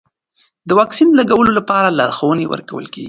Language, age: Pashto, 19-29